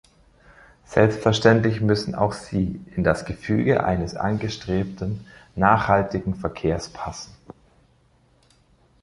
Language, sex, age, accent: German, male, 30-39, Österreichisches Deutsch